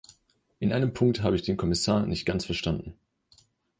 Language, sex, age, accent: German, male, 19-29, Deutschland Deutsch